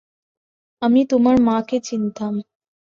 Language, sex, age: Bengali, female, 19-29